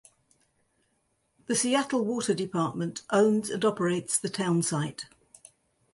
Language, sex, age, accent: English, female, 70-79, England English